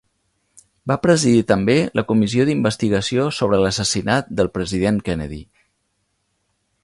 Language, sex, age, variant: Catalan, male, 50-59, Central